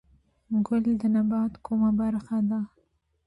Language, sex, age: Pashto, female, 19-29